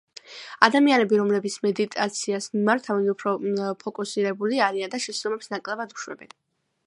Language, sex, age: Georgian, female, under 19